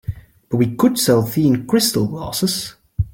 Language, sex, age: English, male, 30-39